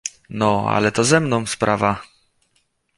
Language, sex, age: Polish, male, 30-39